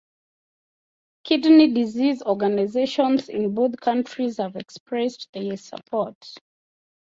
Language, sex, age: English, female, 19-29